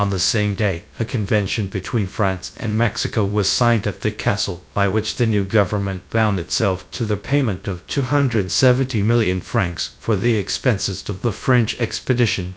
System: TTS, GradTTS